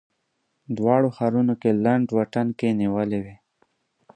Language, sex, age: Pashto, male, under 19